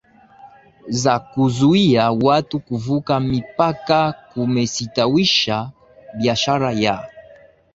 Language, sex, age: Swahili, male, 19-29